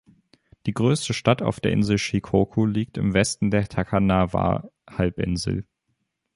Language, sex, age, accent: German, male, under 19, Deutschland Deutsch